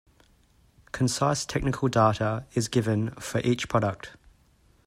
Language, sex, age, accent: English, male, 30-39, Australian English